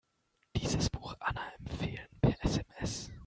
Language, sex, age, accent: German, male, 19-29, Deutschland Deutsch